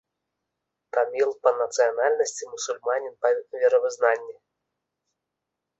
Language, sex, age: Belarusian, male, 30-39